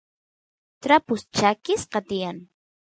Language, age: Santiago del Estero Quichua, 30-39